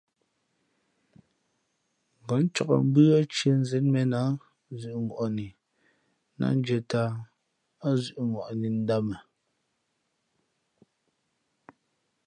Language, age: Fe'fe', 19-29